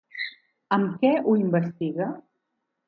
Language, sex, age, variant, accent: Catalan, female, 50-59, Central, central